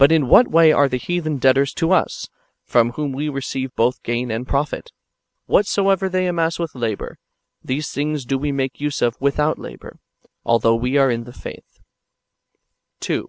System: none